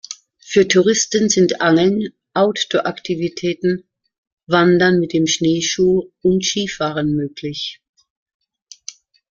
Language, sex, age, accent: German, female, 60-69, Deutschland Deutsch